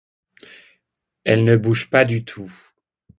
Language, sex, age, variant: French, male, 50-59, Français de métropole